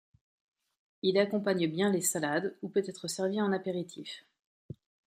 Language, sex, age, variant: French, female, 40-49, Français de métropole